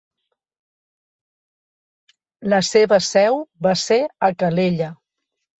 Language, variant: Catalan, Central